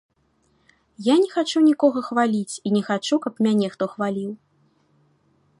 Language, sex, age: Belarusian, female, 19-29